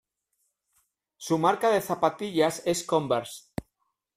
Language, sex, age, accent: Spanish, male, 40-49, España: Norte peninsular (Asturias, Castilla y León, Cantabria, País Vasco, Navarra, Aragón, La Rioja, Guadalajara, Cuenca)